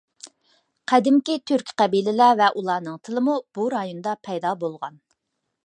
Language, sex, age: Uyghur, female, 40-49